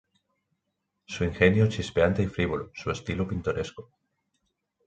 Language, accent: Spanish, España: Norte peninsular (Asturias, Castilla y León, Cantabria, País Vasco, Navarra, Aragón, La Rioja, Guadalajara, Cuenca)